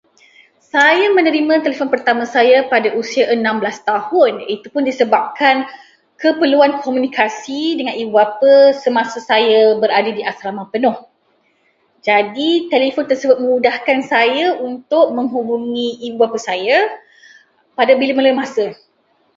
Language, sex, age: Malay, female, 30-39